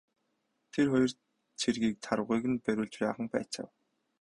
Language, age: Mongolian, 19-29